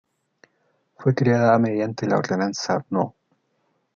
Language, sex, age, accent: Spanish, male, 19-29, Chileno: Chile, Cuyo